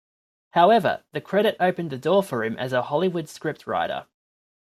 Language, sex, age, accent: English, male, 19-29, Australian English